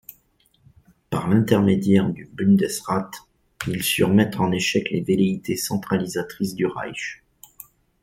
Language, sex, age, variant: French, male, 40-49, Français de métropole